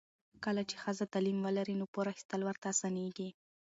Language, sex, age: Pashto, female, 19-29